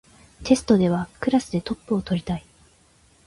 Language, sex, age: Japanese, female, 19-29